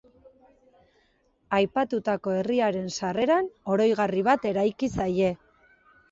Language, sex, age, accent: Basque, female, 40-49, Erdialdekoa edo Nafarra (Gipuzkoa, Nafarroa)